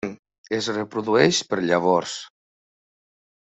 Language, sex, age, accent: Catalan, male, 50-59, valencià